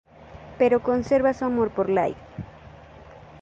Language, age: Spanish, 40-49